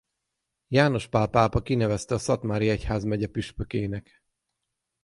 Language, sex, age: Hungarian, male, 40-49